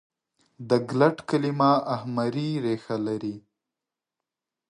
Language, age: Pashto, 30-39